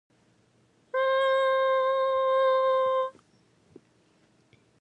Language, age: English, under 19